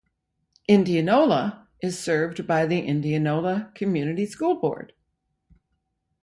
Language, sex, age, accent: English, female, 60-69, United States English